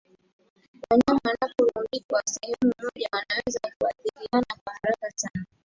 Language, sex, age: Swahili, female, 19-29